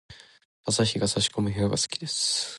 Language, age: Japanese, 19-29